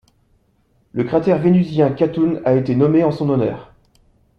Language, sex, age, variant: French, male, 30-39, Français de métropole